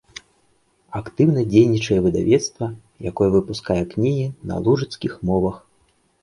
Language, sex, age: Belarusian, male, 30-39